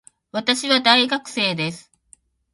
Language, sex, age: Japanese, female, 40-49